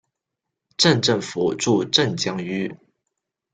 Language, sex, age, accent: Chinese, male, under 19, 出生地：广东省